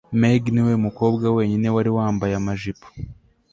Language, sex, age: Kinyarwanda, male, 19-29